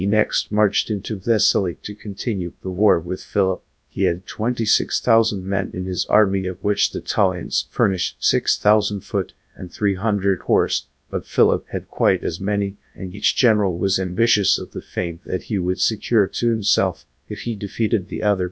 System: TTS, GradTTS